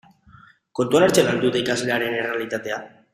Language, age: Basque, 19-29